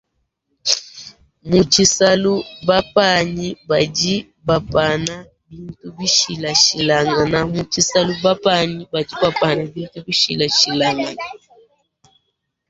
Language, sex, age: Luba-Lulua, female, 19-29